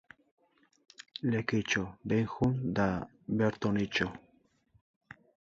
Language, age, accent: Basque, 50-59, Mendebalekoa (Araba, Bizkaia, Gipuzkoako mendebaleko herri batzuk)